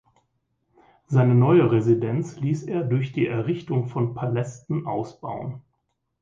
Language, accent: German, Deutschland Deutsch